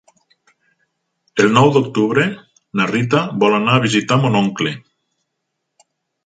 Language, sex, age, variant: Catalan, male, 50-59, Nord-Occidental